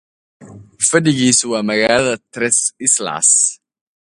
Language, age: English, 19-29